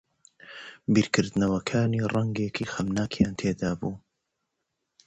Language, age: English, 30-39